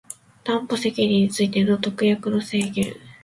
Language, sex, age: Japanese, female, 19-29